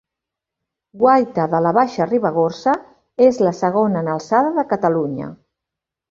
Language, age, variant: Catalan, 50-59, Central